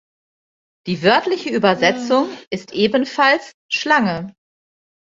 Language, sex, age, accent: German, female, 40-49, Deutschland Deutsch